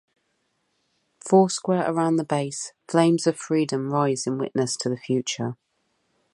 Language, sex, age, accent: English, female, 30-39, England English